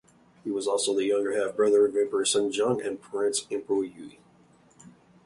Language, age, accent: English, 19-29, United States English